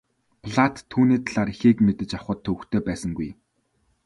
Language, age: Mongolian, 19-29